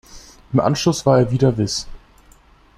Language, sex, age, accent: German, male, under 19, Deutschland Deutsch